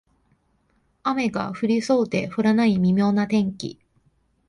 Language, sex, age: Japanese, female, 19-29